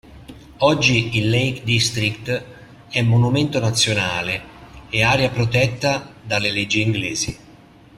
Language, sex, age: Italian, male, 40-49